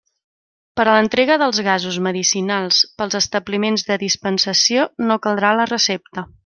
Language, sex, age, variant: Catalan, female, 30-39, Central